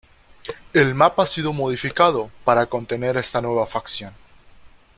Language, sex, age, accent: Spanish, male, 19-29, México